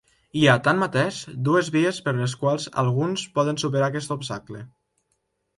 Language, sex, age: Catalan, male, under 19